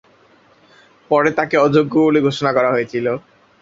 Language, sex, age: Bengali, male, under 19